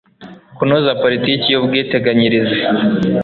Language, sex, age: Kinyarwanda, male, 19-29